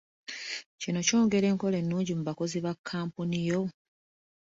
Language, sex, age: Ganda, female, 30-39